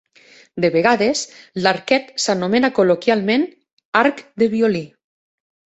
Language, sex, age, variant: Catalan, female, 40-49, Nord-Occidental